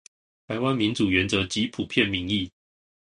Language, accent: Chinese, 出生地：彰化縣